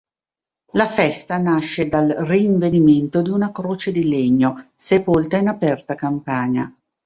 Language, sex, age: Italian, female, 50-59